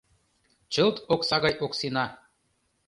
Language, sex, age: Mari, male, 30-39